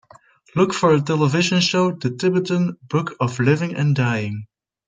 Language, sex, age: English, male, under 19